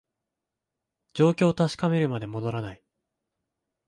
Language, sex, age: Japanese, male, 19-29